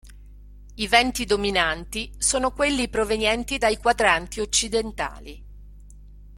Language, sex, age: Italian, female, 50-59